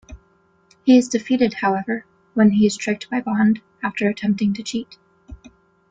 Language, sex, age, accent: English, female, 19-29, United States English